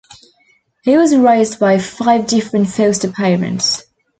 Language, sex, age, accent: English, female, 19-29, Australian English